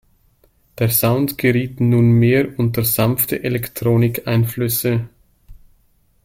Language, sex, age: German, male, 30-39